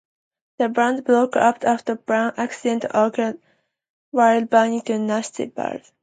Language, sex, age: English, female, 19-29